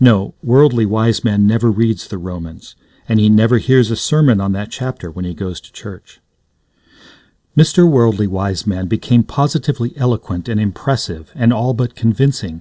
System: none